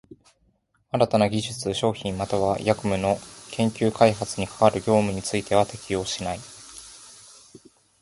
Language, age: Japanese, 19-29